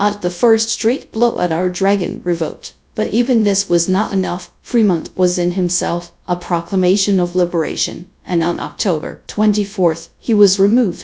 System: TTS, GradTTS